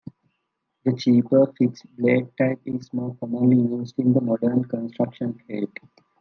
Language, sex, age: English, male, under 19